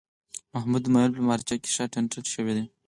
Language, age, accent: Pashto, 19-29, کندهاری لهجه